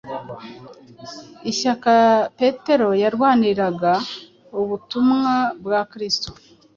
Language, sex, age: Kinyarwanda, female, 50-59